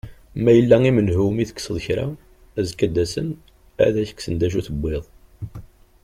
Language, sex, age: Kabyle, male, 40-49